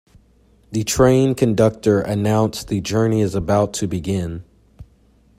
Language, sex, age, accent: English, male, 19-29, United States English